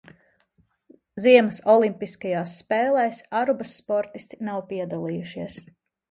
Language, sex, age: Latvian, female, 40-49